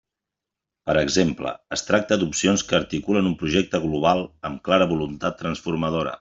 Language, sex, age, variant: Catalan, male, 40-49, Central